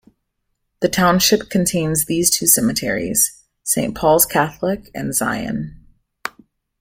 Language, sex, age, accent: English, female, 19-29, United States English